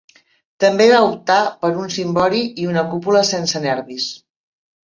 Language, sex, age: Catalan, female, 60-69